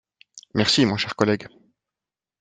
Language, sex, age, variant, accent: French, male, 19-29, Français d'Europe, Français de Suisse